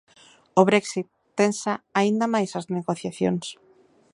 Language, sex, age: Galician, female, 30-39